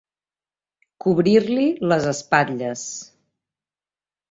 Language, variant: Catalan, Nord-Occidental